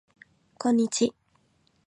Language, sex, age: Japanese, female, 19-29